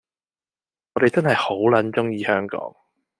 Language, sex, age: Cantonese, male, 19-29